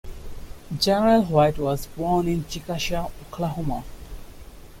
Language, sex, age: English, male, 19-29